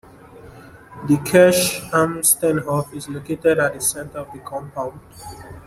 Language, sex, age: English, male, 19-29